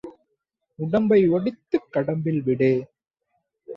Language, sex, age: Tamil, male, 19-29